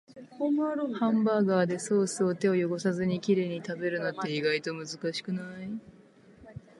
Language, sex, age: Japanese, female, 19-29